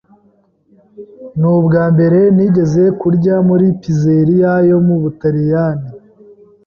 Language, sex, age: Kinyarwanda, male, 19-29